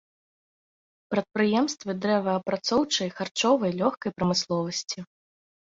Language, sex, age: Belarusian, female, 19-29